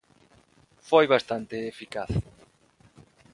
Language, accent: Galician, Normativo (estándar); Neofalante